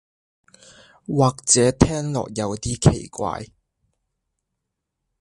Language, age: Cantonese, 19-29